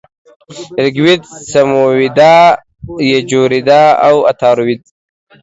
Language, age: Pashto, 19-29